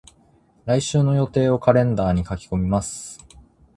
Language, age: Japanese, 19-29